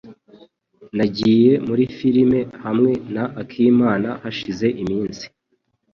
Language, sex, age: Kinyarwanda, male, 19-29